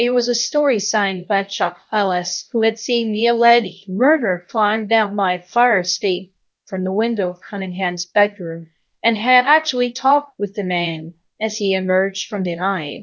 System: TTS, VITS